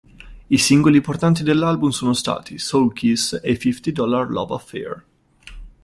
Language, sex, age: Italian, male, 19-29